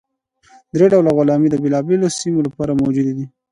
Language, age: Pashto, 19-29